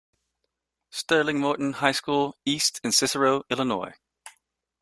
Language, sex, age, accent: English, male, 40-49, United States English